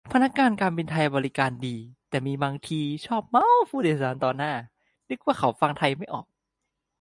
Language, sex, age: Thai, male, 19-29